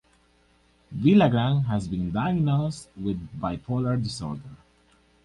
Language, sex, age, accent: English, male, 19-29, United States English